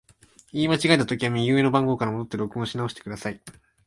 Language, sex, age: Japanese, male, 19-29